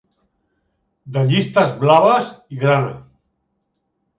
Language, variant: Catalan, Central